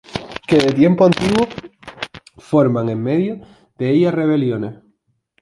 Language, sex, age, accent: Spanish, male, 19-29, España: Sur peninsular (Andalucia, Extremadura, Murcia)